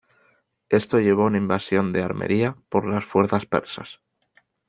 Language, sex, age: Spanish, male, 19-29